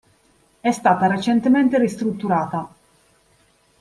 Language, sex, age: Italian, female, 30-39